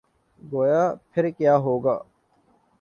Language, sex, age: Urdu, male, 19-29